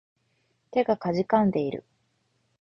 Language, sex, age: Japanese, female, 30-39